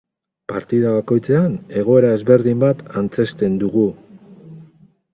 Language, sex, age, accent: Basque, male, 50-59, Mendebalekoa (Araba, Bizkaia, Gipuzkoako mendebaleko herri batzuk)